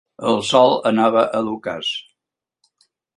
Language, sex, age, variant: Catalan, male, 70-79, Central